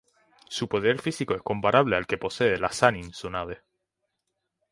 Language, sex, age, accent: Spanish, male, 19-29, España: Islas Canarias